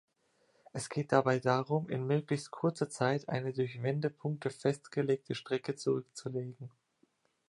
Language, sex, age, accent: German, male, 19-29, Deutschland Deutsch